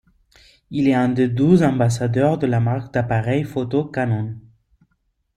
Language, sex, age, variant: French, male, 30-39, Français de métropole